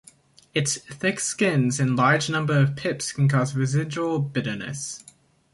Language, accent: English, United States English